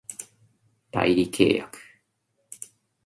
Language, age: Japanese, 19-29